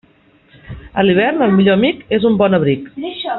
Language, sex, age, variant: Catalan, female, 40-49, Central